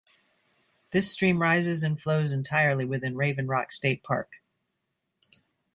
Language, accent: English, United States English